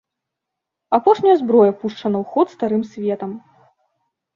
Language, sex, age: Belarusian, female, 19-29